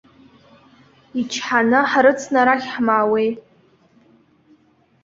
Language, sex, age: Abkhazian, female, under 19